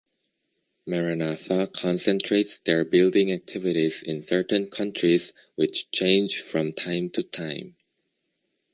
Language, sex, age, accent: English, male, under 19, United States English